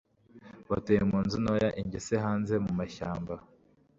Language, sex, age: Kinyarwanda, male, 19-29